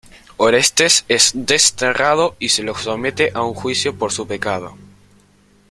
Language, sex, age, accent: Spanish, male, under 19, Rioplatense: Argentina, Uruguay, este de Bolivia, Paraguay